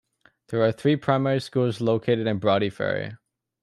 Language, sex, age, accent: English, male, under 19, Canadian English